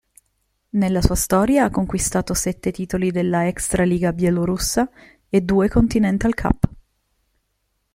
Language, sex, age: Italian, female, 30-39